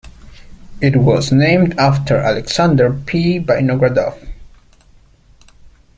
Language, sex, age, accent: English, male, 19-29, United States English